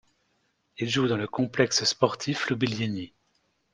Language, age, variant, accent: French, 30-39, Français d'Europe, Français de Belgique